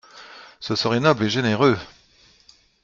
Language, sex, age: French, male, 50-59